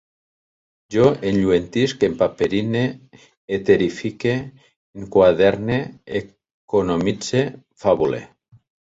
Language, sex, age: Catalan, male, 60-69